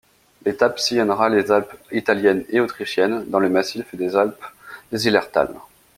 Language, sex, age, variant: French, male, 19-29, Français de métropole